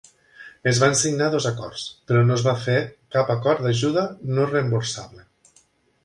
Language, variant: Catalan, Nord-Occidental